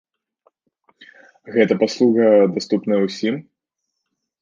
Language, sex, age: Belarusian, male, 19-29